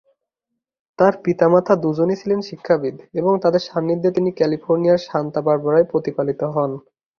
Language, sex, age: Bengali, male, 19-29